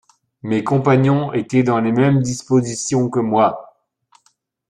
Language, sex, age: French, male, 50-59